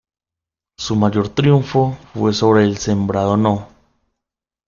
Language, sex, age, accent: Spanish, male, 19-29, Caribe: Cuba, Venezuela, Puerto Rico, República Dominicana, Panamá, Colombia caribeña, México caribeño, Costa del golfo de México